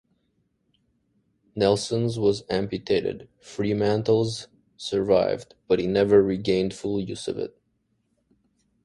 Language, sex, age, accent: English, male, 19-29, Canadian English